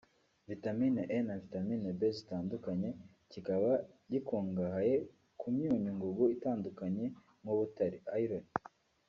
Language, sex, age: Kinyarwanda, male, under 19